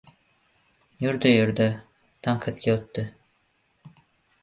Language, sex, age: Uzbek, male, under 19